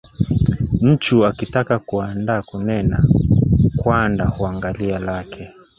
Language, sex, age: Swahili, male, 30-39